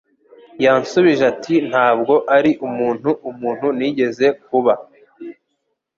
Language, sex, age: Kinyarwanda, male, 19-29